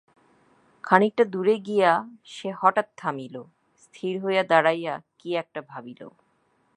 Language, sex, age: Bengali, female, 30-39